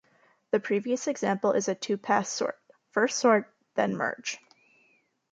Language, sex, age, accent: English, female, 19-29, United States English